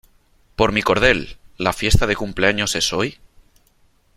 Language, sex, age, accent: Spanish, male, 30-39, España: Norte peninsular (Asturias, Castilla y León, Cantabria, País Vasco, Navarra, Aragón, La Rioja, Guadalajara, Cuenca)